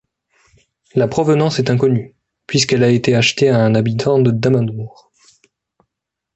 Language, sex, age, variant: French, male, 30-39, Français de métropole